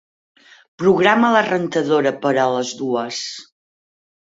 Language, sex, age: Catalan, female, 50-59